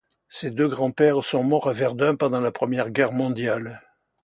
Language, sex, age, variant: French, male, 80-89, Français de métropole